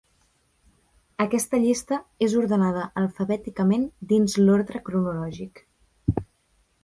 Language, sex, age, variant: Catalan, female, 19-29, Central